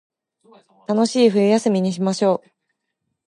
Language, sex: Japanese, female